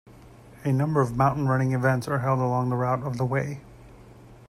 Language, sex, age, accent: English, male, 40-49, United States English